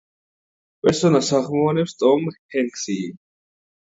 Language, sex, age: Georgian, male, 19-29